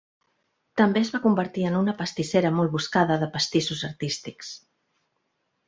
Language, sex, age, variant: Catalan, female, 40-49, Central